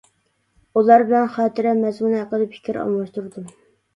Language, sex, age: Uyghur, female, 30-39